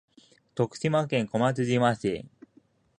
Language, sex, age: Japanese, male, 19-29